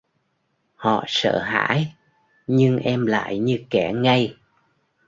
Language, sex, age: Vietnamese, male, 60-69